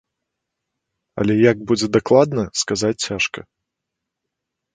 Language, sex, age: Belarusian, male, 40-49